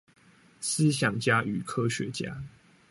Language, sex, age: Chinese, male, 19-29